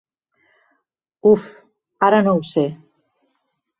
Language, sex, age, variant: Catalan, female, 50-59, Central